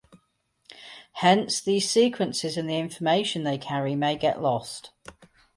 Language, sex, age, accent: English, female, 50-59, England English